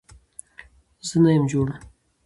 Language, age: Pashto, 19-29